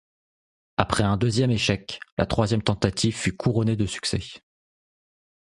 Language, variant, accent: French, Français de métropole, Français de l'est de la France